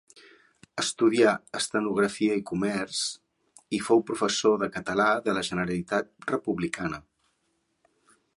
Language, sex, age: Catalan, male, 40-49